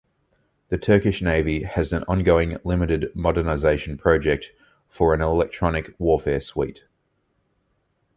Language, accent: English, Australian English